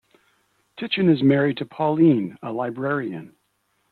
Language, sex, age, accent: English, male, 60-69, Canadian English